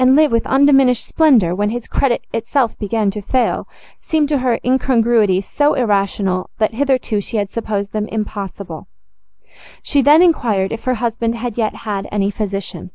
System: none